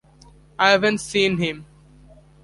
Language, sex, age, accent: English, male, under 19, United States English